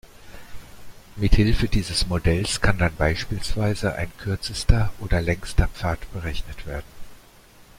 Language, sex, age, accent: German, male, 60-69, Deutschland Deutsch